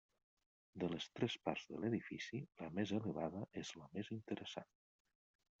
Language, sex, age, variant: Catalan, male, 40-49, Nord-Occidental